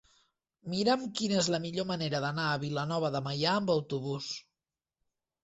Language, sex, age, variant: Catalan, male, 19-29, Central